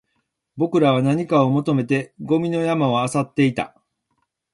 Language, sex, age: Japanese, male, 50-59